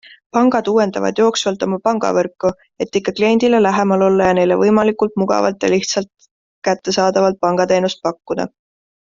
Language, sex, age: Estonian, female, 19-29